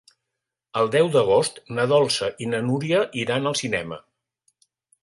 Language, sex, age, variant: Catalan, male, 60-69, Central